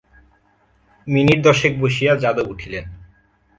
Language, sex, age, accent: Bengali, male, 19-29, প্রমিত; চলিত